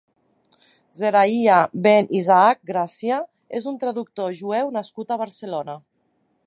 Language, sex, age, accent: Catalan, female, 30-39, valencià